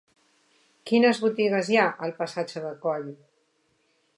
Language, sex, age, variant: Catalan, female, 60-69, Central